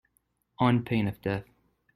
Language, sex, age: English, male, 19-29